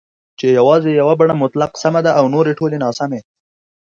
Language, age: Pashto, 19-29